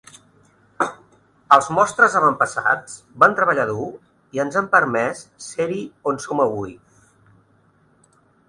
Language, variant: Catalan, Central